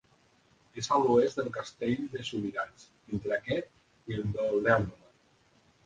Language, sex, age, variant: Catalan, male, 50-59, Central